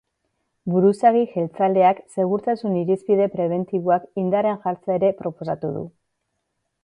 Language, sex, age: Basque, female, 30-39